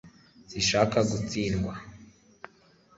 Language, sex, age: Kinyarwanda, male, 19-29